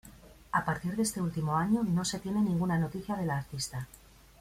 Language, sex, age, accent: Spanish, female, 40-49, España: Norte peninsular (Asturias, Castilla y León, Cantabria, País Vasco, Navarra, Aragón, La Rioja, Guadalajara, Cuenca)